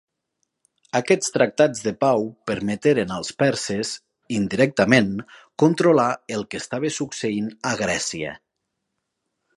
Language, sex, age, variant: Catalan, male, 30-39, Nord-Occidental